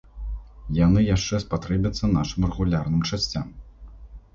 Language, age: Belarusian, 30-39